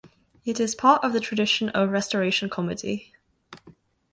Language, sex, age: English, female, under 19